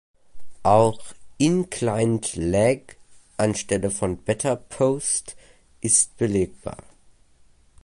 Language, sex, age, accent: German, male, under 19, Deutschland Deutsch